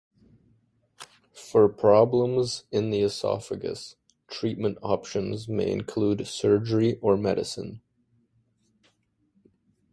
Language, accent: English, Canadian English